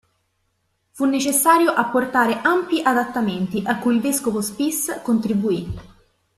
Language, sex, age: Italian, female, 30-39